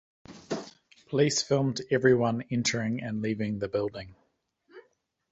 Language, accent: English, New Zealand English